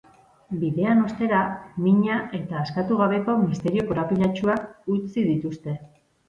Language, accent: Basque, Mendebalekoa (Araba, Bizkaia, Gipuzkoako mendebaleko herri batzuk)